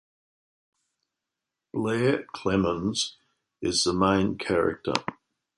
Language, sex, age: English, male, 60-69